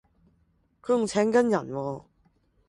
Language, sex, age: Cantonese, female, 19-29